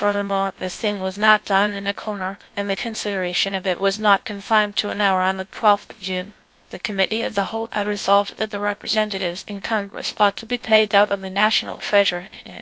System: TTS, GlowTTS